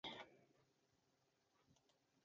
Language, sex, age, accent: English, male, 70-79, Scottish English